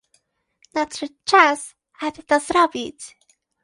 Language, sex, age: Polish, female, 19-29